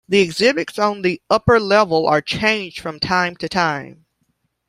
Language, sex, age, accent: English, female, 30-39, United States English